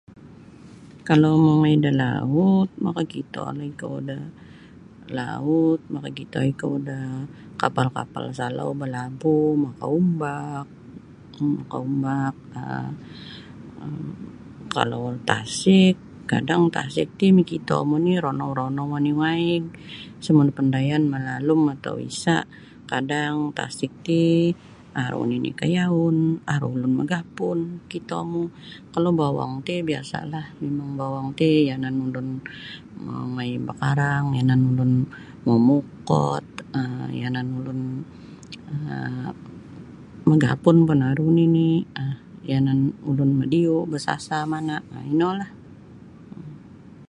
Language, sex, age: Sabah Bisaya, female, 60-69